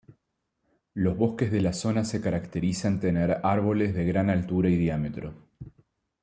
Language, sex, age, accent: Spanish, male, 30-39, Rioplatense: Argentina, Uruguay, este de Bolivia, Paraguay